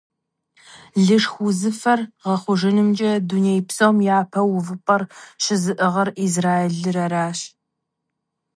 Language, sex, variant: Kabardian, female, Адыгэбзэ (Къэбэрдей, Кирил, Урысей)